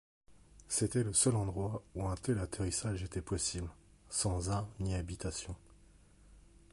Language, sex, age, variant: French, male, 30-39, Français de métropole